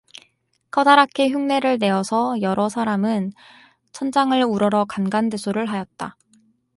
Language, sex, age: Korean, female, 19-29